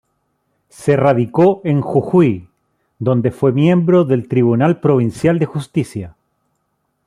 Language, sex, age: Spanish, male, 30-39